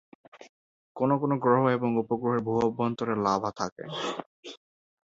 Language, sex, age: Bengali, male, under 19